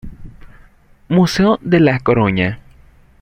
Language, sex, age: Spanish, male, under 19